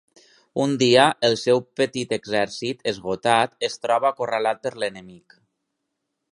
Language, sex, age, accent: Catalan, male, 30-39, valencià